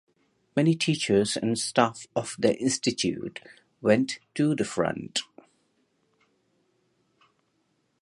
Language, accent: English, India and South Asia (India, Pakistan, Sri Lanka)